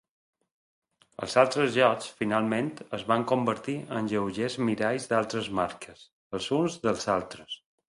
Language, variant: Catalan, Balear